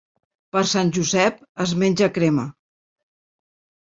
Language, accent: Catalan, Barceloní